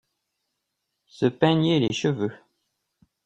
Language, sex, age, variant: French, male, 40-49, Français de métropole